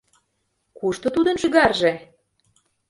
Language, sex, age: Mari, female, 30-39